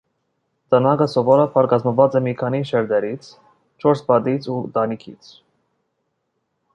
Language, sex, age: Armenian, male, 19-29